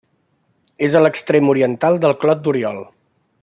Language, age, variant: Catalan, 40-49, Central